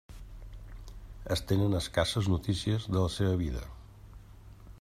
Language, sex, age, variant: Catalan, male, 50-59, Central